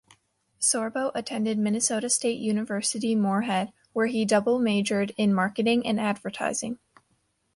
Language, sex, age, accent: English, female, under 19, United States English